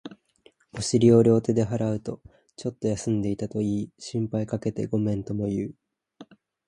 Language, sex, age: Japanese, male, 19-29